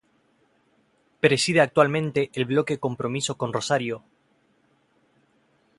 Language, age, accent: Spanish, 30-39, Rioplatense: Argentina, Uruguay, este de Bolivia, Paraguay